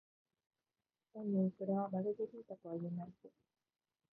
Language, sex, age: Japanese, female, 19-29